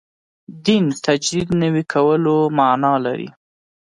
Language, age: Pashto, 30-39